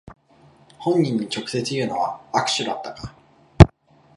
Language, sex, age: Japanese, male, 19-29